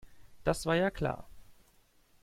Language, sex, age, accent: German, male, 30-39, Deutschland Deutsch